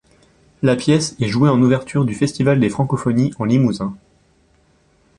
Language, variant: French, Français de métropole